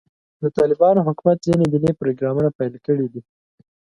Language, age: Pashto, 19-29